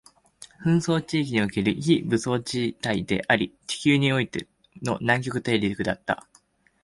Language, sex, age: Japanese, male, under 19